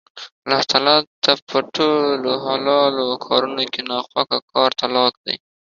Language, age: Pashto, 19-29